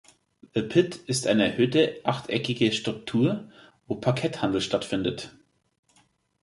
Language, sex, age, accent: German, male, 30-39, Deutschland Deutsch